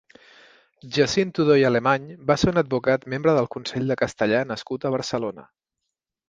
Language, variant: Catalan, Central